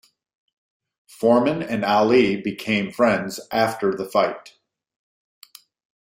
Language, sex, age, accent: English, male, 50-59, United States English